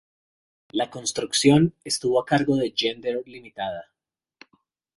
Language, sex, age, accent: Spanish, male, 30-39, Andino-Pacífico: Colombia, Perú, Ecuador, oeste de Bolivia y Venezuela andina